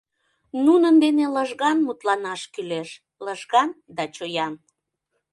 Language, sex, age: Mari, female, 30-39